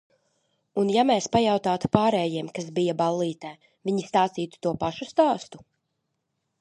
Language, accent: Latvian, Riga